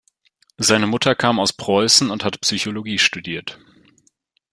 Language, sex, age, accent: German, male, 19-29, Deutschland Deutsch